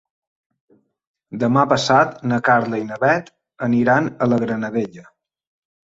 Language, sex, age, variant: Catalan, male, 30-39, Balear